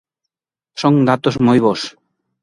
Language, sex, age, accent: Galician, male, 30-39, Oriental (común en zona oriental)